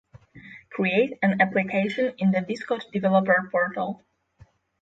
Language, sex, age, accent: English, female, 19-29, Slavic; polish